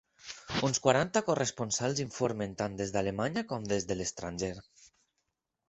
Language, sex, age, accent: Catalan, male, 30-39, valencià; valencià meridional